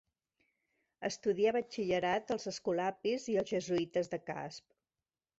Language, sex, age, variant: Catalan, female, 40-49, Central